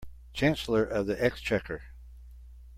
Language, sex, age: English, male, 70-79